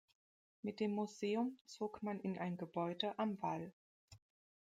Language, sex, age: German, female, 30-39